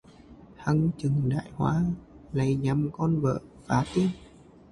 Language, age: Vietnamese, 19-29